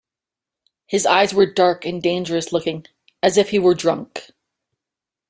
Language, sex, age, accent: English, female, 19-29, Canadian English